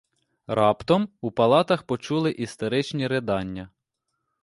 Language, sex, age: Ukrainian, male, 30-39